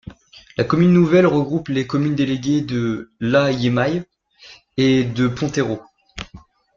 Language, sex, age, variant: French, male, 19-29, Français de métropole